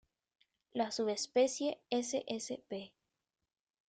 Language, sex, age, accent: Spanish, female, under 19, Chileno: Chile, Cuyo